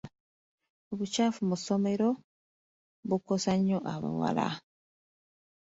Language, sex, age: Ganda, female, 30-39